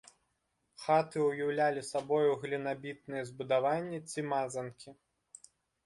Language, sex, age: Belarusian, male, 19-29